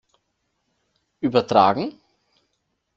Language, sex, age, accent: German, male, 19-29, Österreichisches Deutsch